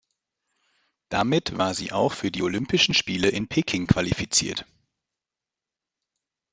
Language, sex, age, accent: German, male, 30-39, Deutschland Deutsch